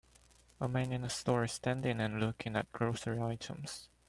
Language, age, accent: English, under 19, United States English